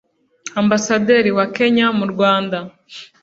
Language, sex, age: Kinyarwanda, female, 19-29